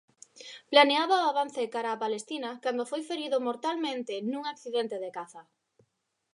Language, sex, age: Galician, female, 30-39